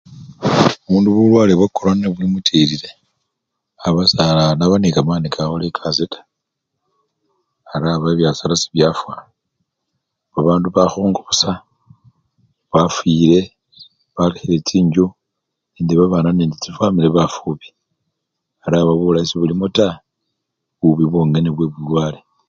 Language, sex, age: Luyia, male, 60-69